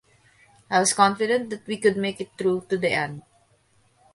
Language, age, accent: English, 19-29, United States English; Filipino